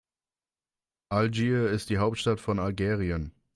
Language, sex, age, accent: German, male, 19-29, Deutschland Deutsch